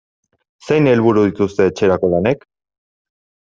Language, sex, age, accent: Basque, male, 30-39, Erdialdekoa edo Nafarra (Gipuzkoa, Nafarroa)